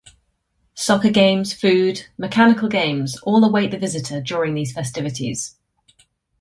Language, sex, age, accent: English, female, 30-39, England English